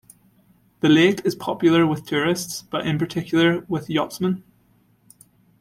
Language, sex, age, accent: English, male, 19-29, Irish English